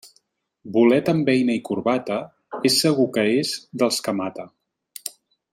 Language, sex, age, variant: Catalan, male, 40-49, Central